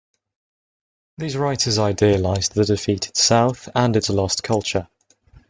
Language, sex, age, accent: English, male, under 19, England English